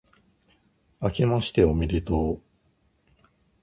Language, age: Japanese, 50-59